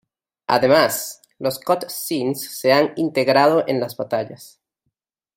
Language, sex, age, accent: Spanish, male, 19-29, Caribe: Cuba, Venezuela, Puerto Rico, República Dominicana, Panamá, Colombia caribeña, México caribeño, Costa del golfo de México